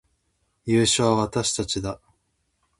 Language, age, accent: Japanese, 19-29, 標準語